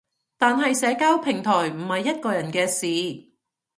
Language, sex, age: Cantonese, female, 40-49